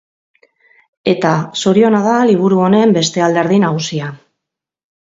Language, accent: Basque, Mendebalekoa (Araba, Bizkaia, Gipuzkoako mendebaleko herri batzuk)